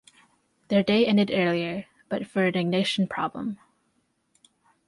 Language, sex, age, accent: English, female, under 19, United States English